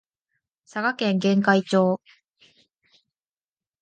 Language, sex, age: Japanese, female, under 19